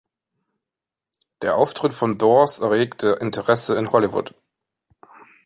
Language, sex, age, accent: German, male, 30-39, Deutschland Deutsch